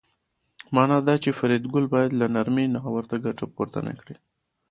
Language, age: Pashto, 19-29